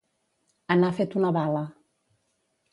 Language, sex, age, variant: Catalan, female, 50-59, Central